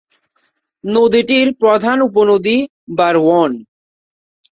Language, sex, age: Bengali, male, 19-29